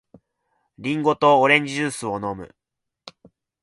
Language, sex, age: Japanese, male, 19-29